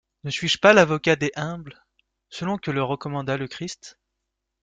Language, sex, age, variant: French, male, 19-29, Français de métropole